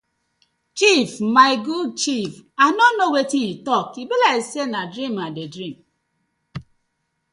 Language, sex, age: Nigerian Pidgin, female, 40-49